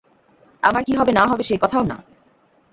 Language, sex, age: Bengali, female, 19-29